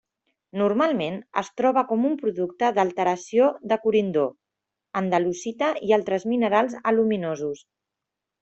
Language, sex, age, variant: Catalan, female, 40-49, Central